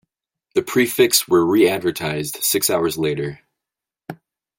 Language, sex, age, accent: English, male, 30-39, United States English